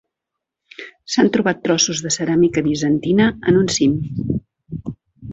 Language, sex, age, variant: Catalan, female, 60-69, Central